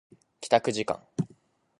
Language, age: Japanese, 19-29